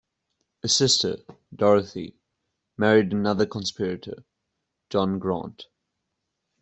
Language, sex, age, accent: English, male, 19-29, Southern African (South Africa, Zimbabwe, Namibia)